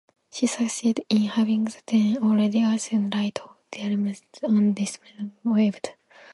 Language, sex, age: English, female, 19-29